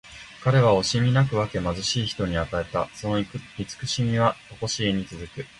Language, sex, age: Japanese, male, 19-29